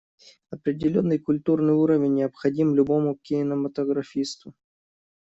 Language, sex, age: Russian, male, 19-29